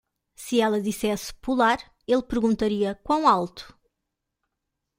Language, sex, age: Portuguese, female, 30-39